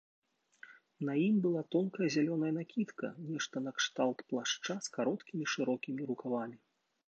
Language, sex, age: Belarusian, male, 40-49